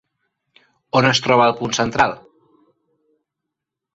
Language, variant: Catalan, Central